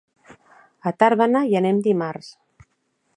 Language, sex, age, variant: Catalan, female, 50-59, Central